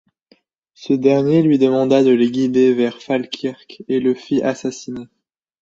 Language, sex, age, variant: French, male, 19-29, Français de métropole